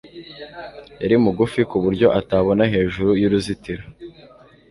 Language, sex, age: Kinyarwanda, male, 19-29